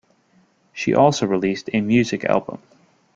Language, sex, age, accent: English, male, 19-29, United States English